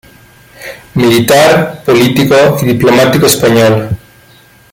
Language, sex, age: Spanish, male, 19-29